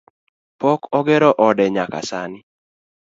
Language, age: Luo (Kenya and Tanzania), 19-29